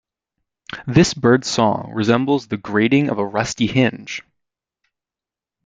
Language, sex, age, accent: English, male, under 19, United States English